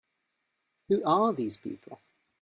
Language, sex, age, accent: English, male, 19-29, England English